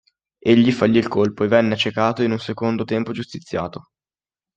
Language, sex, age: Italian, male, under 19